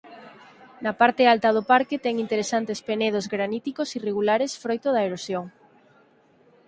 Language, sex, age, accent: Galician, female, 19-29, Atlántico (seseo e gheada)